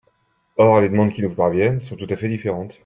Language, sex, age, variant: French, male, 19-29, Français de métropole